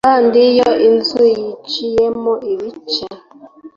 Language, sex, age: Kinyarwanda, female, 40-49